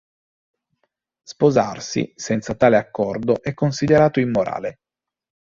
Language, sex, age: Italian, male, 30-39